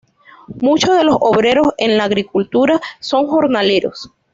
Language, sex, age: Spanish, female, 19-29